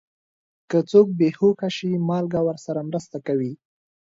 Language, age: Pashto, under 19